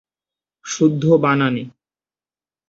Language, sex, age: Bengali, male, 19-29